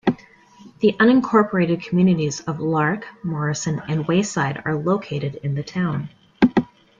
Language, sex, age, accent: English, female, 19-29, Canadian English